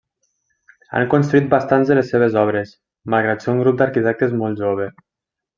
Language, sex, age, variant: Catalan, male, 19-29, Nord-Occidental